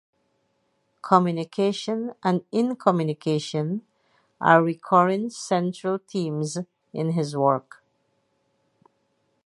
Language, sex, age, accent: English, female, 50-59, England English